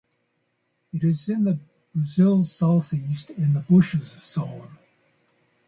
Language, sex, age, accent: English, male, 70-79, United States English